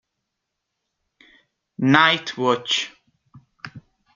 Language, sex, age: Italian, male, 19-29